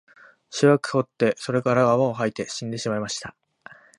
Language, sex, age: Japanese, male, 19-29